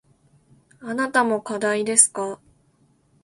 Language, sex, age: Japanese, female, 19-29